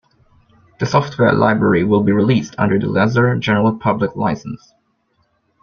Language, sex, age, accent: English, male, under 19, Filipino